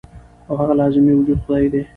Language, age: Pashto, 19-29